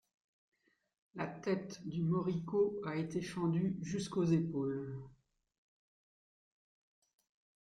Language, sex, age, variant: French, female, 60-69, Français de métropole